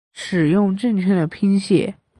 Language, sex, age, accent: Chinese, male, under 19, 出生地：江西省